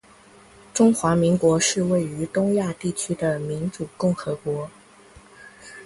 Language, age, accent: Chinese, under 19, 出生地：福建省